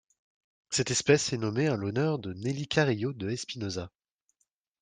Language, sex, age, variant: French, male, 19-29, Français de métropole